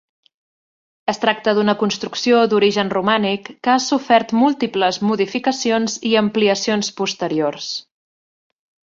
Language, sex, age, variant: Catalan, female, 40-49, Central